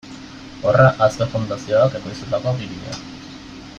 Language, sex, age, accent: Basque, male, 19-29, Mendebalekoa (Araba, Bizkaia, Gipuzkoako mendebaleko herri batzuk)